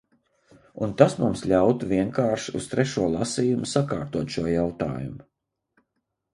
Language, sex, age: Latvian, male, 50-59